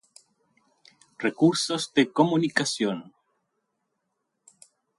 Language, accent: Spanish, Chileno: Chile, Cuyo